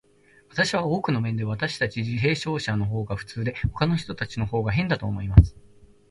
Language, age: Japanese, 19-29